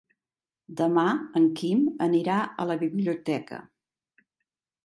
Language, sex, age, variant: Catalan, female, 60-69, Central